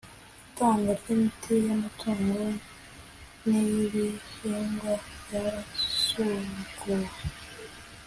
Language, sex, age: Kinyarwanda, female, 19-29